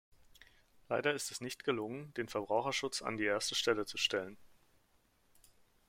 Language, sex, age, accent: German, male, 30-39, Deutschland Deutsch